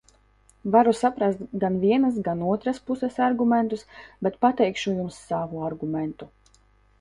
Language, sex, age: Latvian, female, 19-29